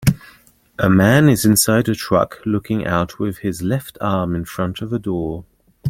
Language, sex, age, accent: English, male, 30-39, England English